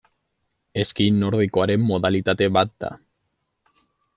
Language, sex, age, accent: Basque, male, 19-29, Mendebalekoa (Araba, Bizkaia, Gipuzkoako mendebaleko herri batzuk)